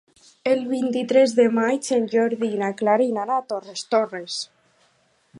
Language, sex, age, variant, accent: Catalan, female, under 19, Alacantí, valencià